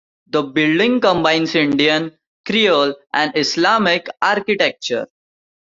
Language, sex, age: English, male, 19-29